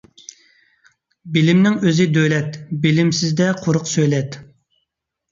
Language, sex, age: Uyghur, male, 30-39